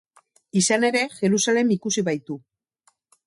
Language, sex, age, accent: Basque, female, 40-49, Mendebalekoa (Araba, Bizkaia, Gipuzkoako mendebaleko herri batzuk)